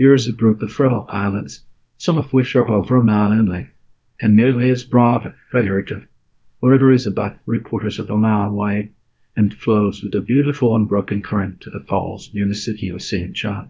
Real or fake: fake